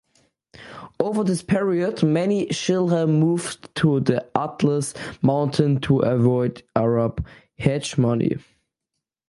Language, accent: English, Canadian English